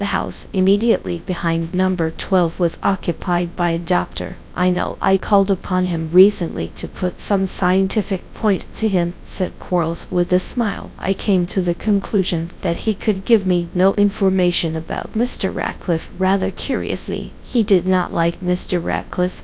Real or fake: fake